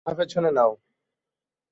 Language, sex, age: Bengali, male, 19-29